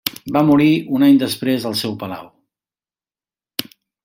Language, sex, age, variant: Catalan, male, 50-59, Central